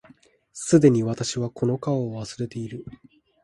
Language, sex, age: Japanese, male, 19-29